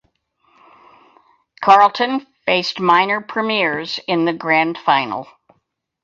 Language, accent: English, United States English